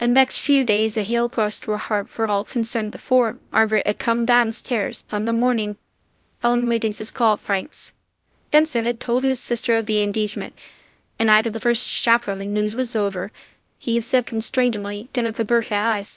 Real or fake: fake